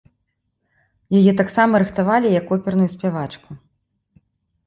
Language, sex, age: Belarusian, female, 30-39